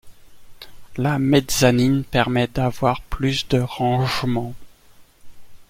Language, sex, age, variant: French, male, 19-29, Français de métropole